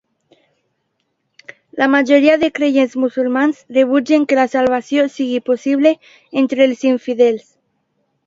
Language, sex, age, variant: Catalan, female, under 19, Alacantí